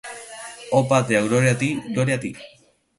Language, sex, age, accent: Spanish, male, 19-29, España: Islas Canarias